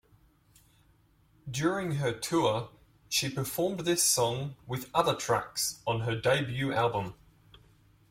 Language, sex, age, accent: English, male, 30-39, Australian English